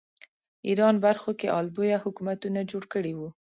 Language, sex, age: Pashto, female, 19-29